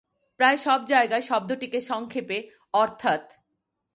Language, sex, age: Bengali, female, 40-49